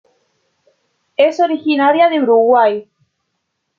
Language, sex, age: Spanish, female, 30-39